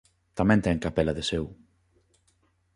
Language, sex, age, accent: Galician, male, 30-39, Normativo (estándar)